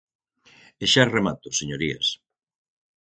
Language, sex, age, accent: Galician, male, 60-69, Atlántico (seseo e gheada)